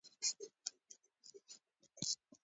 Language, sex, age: Pashto, female, 19-29